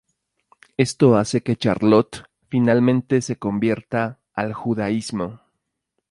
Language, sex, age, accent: Spanish, male, 30-39, Andino-Pacífico: Colombia, Perú, Ecuador, oeste de Bolivia y Venezuela andina